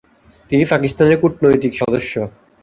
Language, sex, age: Bengali, male, 19-29